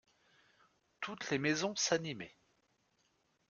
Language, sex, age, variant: French, male, 30-39, Français de métropole